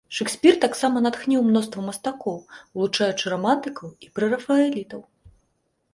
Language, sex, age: Belarusian, female, 30-39